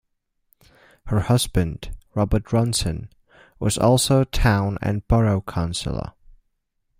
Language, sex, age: English, male, 19-29